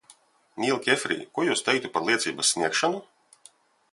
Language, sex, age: Latvian, male, 30-39